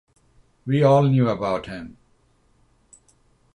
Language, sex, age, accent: English, male, 50-59, United States English; England English